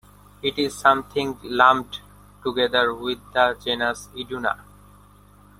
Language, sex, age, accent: English, male, 19-29, India and South Asia (India, Pakistan, Sri Lanka)